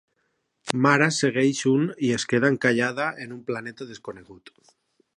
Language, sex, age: Catalan, male, 30-39